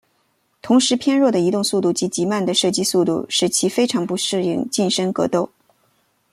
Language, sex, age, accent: Chinese, female, 30-39, 出生地：吉林省